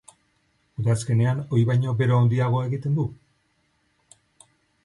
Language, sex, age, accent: Basque, male, 50-59, Mendebalekoa (Araba, Bizkaia, Gipuzkoako mendebaleko herri batzuk)